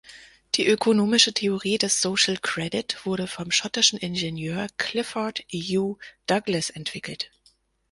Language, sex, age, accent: German, female, 30-39, Deutschland Deutsch